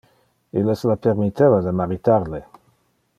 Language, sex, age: Interlingua, male, 40-49